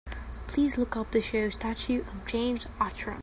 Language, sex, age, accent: English, female, under 19, England English